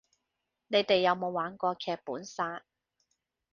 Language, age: Cantonese, 30-39